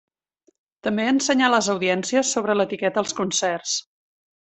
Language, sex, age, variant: Catalan, female, 40-49, Central